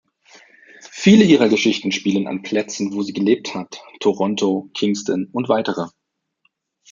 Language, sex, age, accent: German, male, 30-39, Deutschland Deutsch